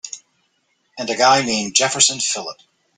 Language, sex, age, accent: English, male, 40-49, United States English